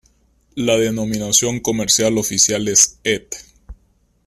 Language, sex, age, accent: Spanish, male, 19-29, México